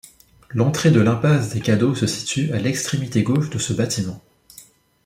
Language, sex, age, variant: French, male, 19-29, Français de métropole